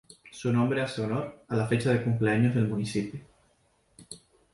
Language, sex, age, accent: Spanish, male, 19-29, España: Islas Canarias